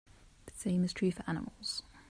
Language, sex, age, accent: English, female, 30-39, England English